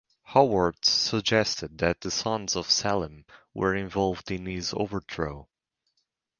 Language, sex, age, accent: English, male, 19-29, United States English